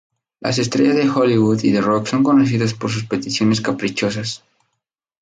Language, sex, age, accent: Spanish, male, 19-29, México